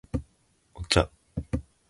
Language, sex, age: Japanese, male, 19-29